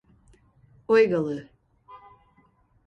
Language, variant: Portuguese, Portuguese (Portugal)